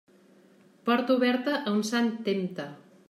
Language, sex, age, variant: Catalan, female, 40-49, Central